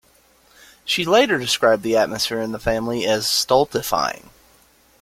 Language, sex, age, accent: English, male, 30-39, United States English